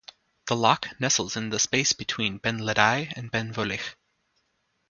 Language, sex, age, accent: English, male, under 19, United States English